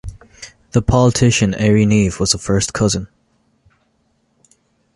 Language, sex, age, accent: English, male, 19-29, Irish English